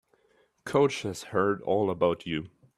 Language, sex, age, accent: English, male, under 19, United States English